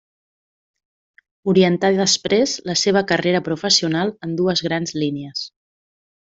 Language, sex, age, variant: Catalan, female, 40-49, Central